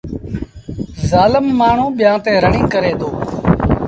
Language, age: Sindhi Bhil, 40-49